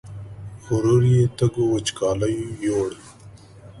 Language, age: Pashto, 30-39